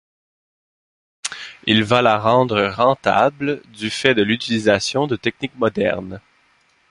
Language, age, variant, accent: French, 19-29, Français d'Amérique du Nord, Français du Canada